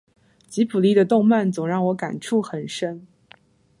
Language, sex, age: Chinese, female, 19-29